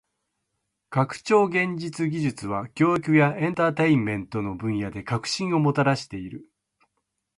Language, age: Japanese, 50-59